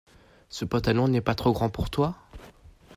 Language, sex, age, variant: French, male, under 19, Français de métropole